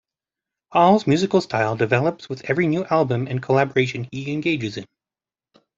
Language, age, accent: English, 30-39, Canadian English